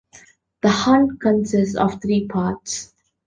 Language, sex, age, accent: English, female, 19-29, India and South Asia (India, Pakistan, Sri Lanka)